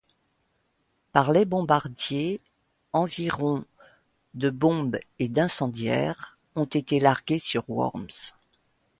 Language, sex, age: French, female, 60-69